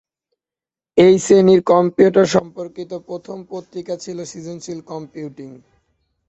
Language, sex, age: Bengali, male, 19-29